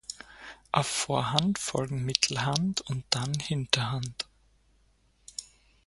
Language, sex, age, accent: German, male, 30-39, Österreichisches Deutsch